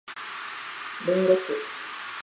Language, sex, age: Japanese, female, 19-29